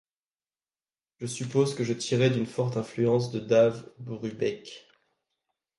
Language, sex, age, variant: French, male, 19-29, Français de métropole